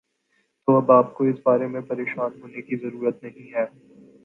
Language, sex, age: Urdu, male, 19-29